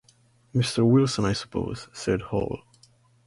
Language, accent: English, United States English